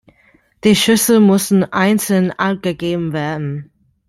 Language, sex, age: German, female, 19-29